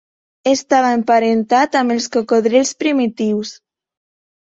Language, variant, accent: Catalan, Septentrional, septentrional